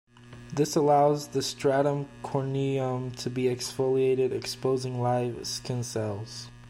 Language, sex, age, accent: English, male, 19-29, United States English